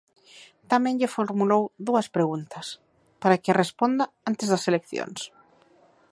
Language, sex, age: Galician, female, 30-39